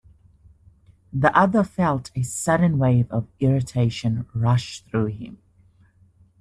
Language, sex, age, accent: English, male, 19-29, Southern African (South Africa, Zimbabwe, Namibia)